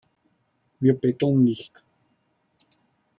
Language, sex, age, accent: German, male, 40-49, Österreichisches Deutsch